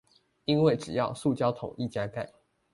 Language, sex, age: Chinese, male, 19-29